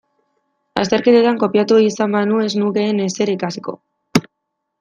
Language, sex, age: Basque, female, 19-29